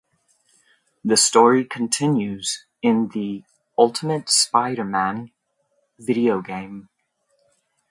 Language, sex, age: English, male, 30-39